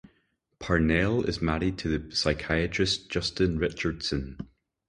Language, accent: English, Scottish English